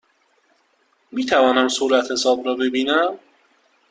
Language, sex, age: Persian, male, 19-29